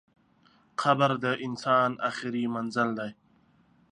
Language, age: Pashto, 19-29